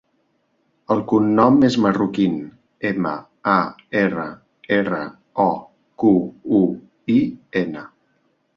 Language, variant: Catalan, Central